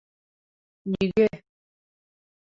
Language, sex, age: Mari, female, 19-29